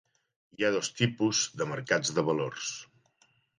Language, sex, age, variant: Catalan, male, 40-49, Central